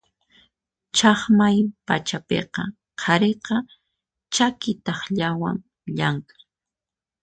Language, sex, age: Puno Quechua, female, 30-39